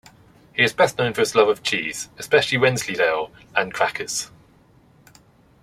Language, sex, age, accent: English, male, 30-39, England English